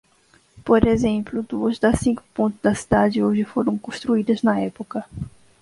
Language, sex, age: Portuguese, female, 30-39